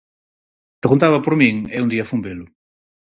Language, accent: Galician, Normativo (estándar)